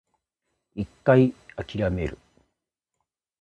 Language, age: Japanese, 30-39